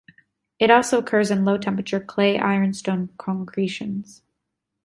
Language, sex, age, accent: English, female, 19-29, United States English